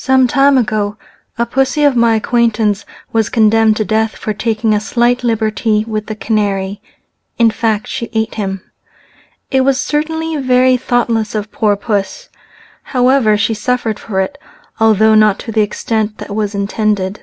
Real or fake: real